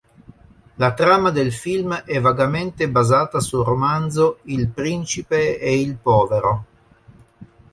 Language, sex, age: Italian, male, 50-59